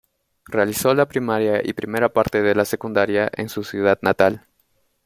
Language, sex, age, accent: Spanish, male, 19-29, Andino-Pacífico: Colombia, Perú, Ecuador, oeste de Bolivia y Venezuela andina